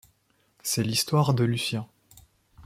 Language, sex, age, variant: French, male, 30-39, Français de métropole